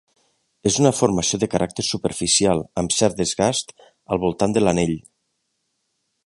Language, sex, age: Catalan, male, 40-49